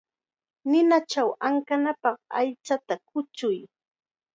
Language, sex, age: Chiquián Ancash Quechua, female, 30-39